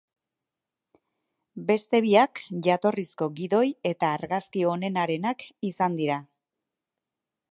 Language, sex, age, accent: Basque, female, 30-39, Erdialdekoa edo Nafarra (Gipuzkoa, Nafarroa)